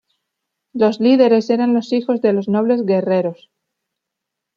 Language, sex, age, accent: Spanish, female, 30-39, España: Sur peninsular (Andalucia, Extremadura, Murcia)